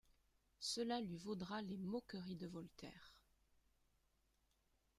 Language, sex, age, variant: French, female, 40-49, Français de métropole